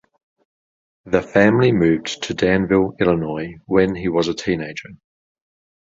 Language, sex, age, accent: English, male, 30-39, Australian English